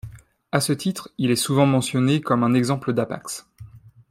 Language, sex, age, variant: French, male, 19-29, Français de métropole